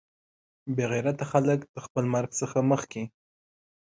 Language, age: Pashto, 19-29